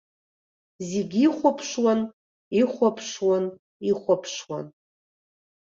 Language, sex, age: Abkhazian, female, 40-49